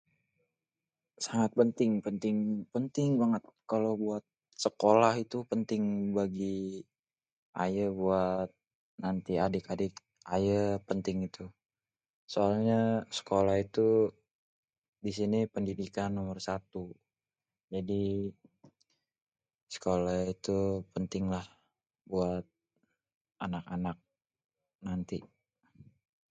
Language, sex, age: Betawi, male, 19-29